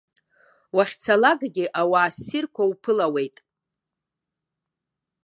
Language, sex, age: Abkhazian, female, 50-59